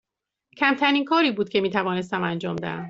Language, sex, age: Persian, female, 40-49